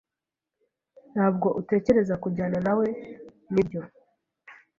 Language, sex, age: Kinyarwanda, female, 19-29